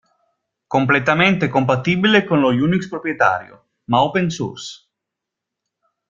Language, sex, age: Italian, male, 30-39